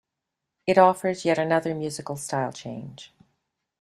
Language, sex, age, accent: English, female, 60-69, Canadian English